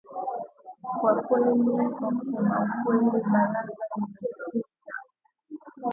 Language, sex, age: Swahili, female, 19-29